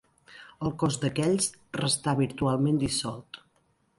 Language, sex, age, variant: Catalan, female, 40-49, Central